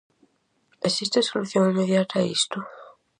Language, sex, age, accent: Galician, female, under 19, Atlántico (seseo e gheada)